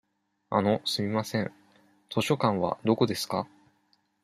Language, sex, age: Japanese, male, 19-29